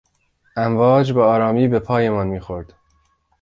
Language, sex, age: Persian, male, 40-49